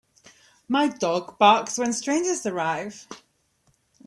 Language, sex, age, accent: English, male, 30-39, England English